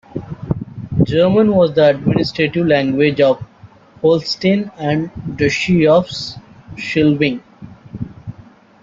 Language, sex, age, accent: English, male, 19-29, United States English